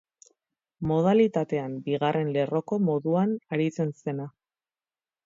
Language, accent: Basque, Erdialdekoa edo Nafarra (Gipuzkoa, Nafarroa)